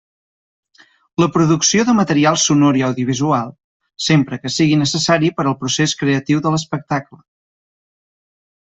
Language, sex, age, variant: Catalan, male, 19-29, Central